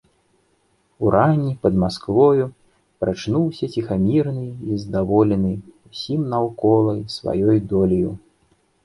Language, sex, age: Belarusian, male, 30-39